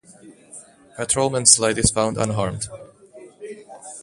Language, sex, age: English, male, 19-29